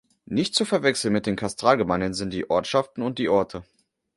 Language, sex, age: German, male, 19-29